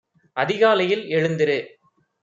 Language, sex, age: Tamil, male, 30-39